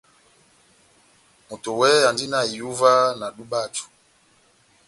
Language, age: Batanga, 50-59